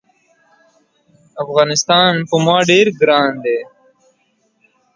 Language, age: English, 19-29